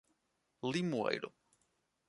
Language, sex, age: Portuguese, male, 30-39